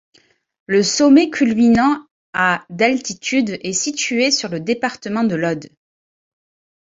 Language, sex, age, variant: French, female, 30-39, Français de métropole